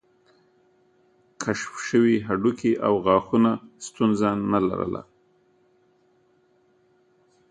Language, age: Pashto, 50-59